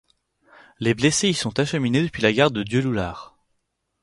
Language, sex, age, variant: French, male, 19-29, Français de métropole